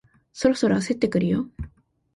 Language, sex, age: Japanese, female, 19-29